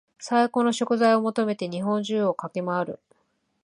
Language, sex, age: Japanese, female, 40-49